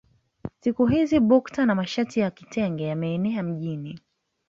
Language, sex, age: Swahili, female, 19-29